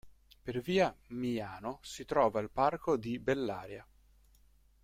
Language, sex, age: Italian, male, 40-49